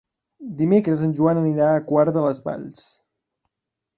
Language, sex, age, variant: Catalan, male, 19-29, Central